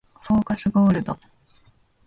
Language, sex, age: Japanese, female, 19-29